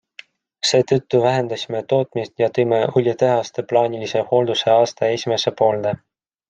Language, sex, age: Estonian, male, 19-29